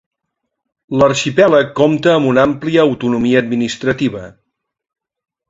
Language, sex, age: Catalan, male, 50-59